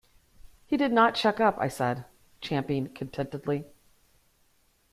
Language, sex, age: English, female, 40-49